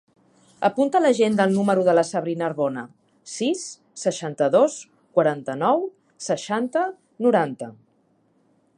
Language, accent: Catalan, central; nord-occidental